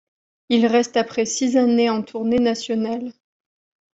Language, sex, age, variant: French, female, 30-39, Français de métropole